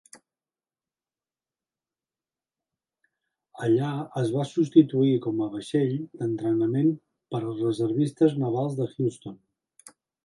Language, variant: Catalan, Central